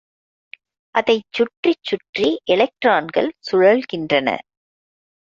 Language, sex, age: Tamil, female, 50-59